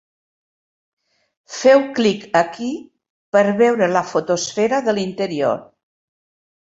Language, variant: Catalan, Central